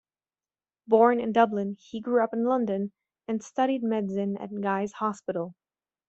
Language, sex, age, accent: English, female, 19-29, United States English